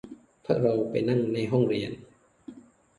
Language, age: Thai, 19-29